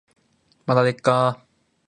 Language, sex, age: Japanese, male, 19-29